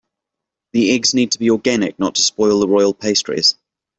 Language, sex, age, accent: English, male, 30-39, New Zealand English